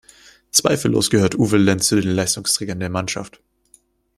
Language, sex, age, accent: German, male, 19-29, Deutschland Deutsch